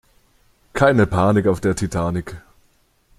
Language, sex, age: German, male, 19-29